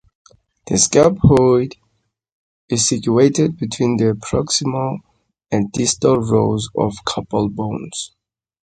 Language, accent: English, Southern African (South Africa, Zimbabwe, Namibia)